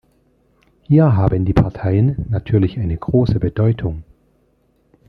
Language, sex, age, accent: German, male, 30-39, Deutschland Deutsch